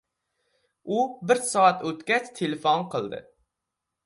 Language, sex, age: Uzbek, male, 19-29